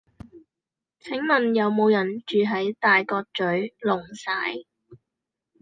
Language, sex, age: Cantonese, female, 19-29